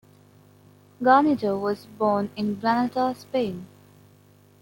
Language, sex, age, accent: English, female, under 19, India and South Asia (India, Pakistan, Sri Lanka)